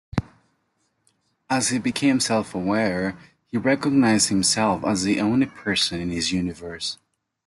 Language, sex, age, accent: English, male, 30-39, United States English